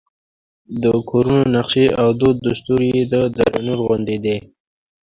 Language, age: Pashto, 19-29